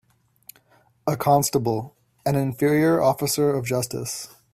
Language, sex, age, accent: English, male, 19-29, Canadian English